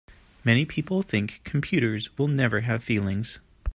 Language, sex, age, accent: English, male, 30-39, United States English